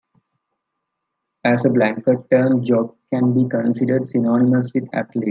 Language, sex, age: English, male, under 19